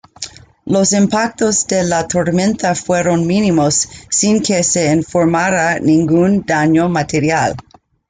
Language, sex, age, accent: Spanish, female, 50-59, México